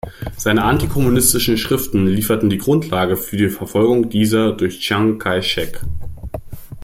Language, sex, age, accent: German, male, 19-29, Deutschland Deutsch